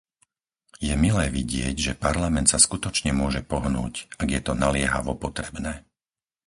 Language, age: Slovak, 50-59